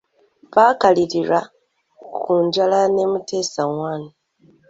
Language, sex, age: Ganda, female, 19-29